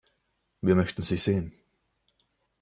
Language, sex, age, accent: German, male, 19-29, Deutschland Deutsch